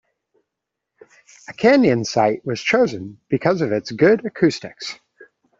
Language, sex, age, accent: English, male, 40-49, Canadian English